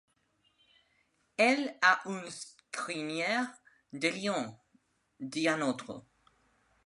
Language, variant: French, Français de métropole